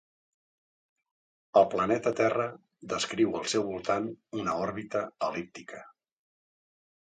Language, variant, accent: Catalan, Central, central